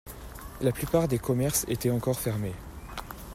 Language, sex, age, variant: French, male, under 19, Français de métropole